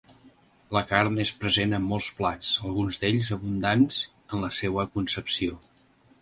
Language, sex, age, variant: Catalan, male, 60-69, Central